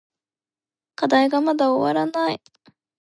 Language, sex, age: Japanese, female, under 19